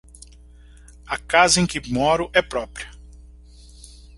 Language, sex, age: Portuguese, male, 40-49